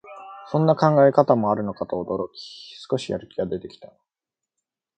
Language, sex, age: Japanese, male, 19-29